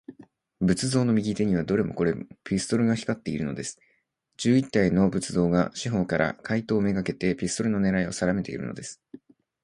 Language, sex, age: Japanese, male, 19-29